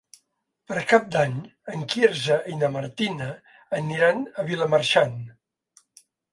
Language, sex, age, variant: Catalan, male, 70-79, Central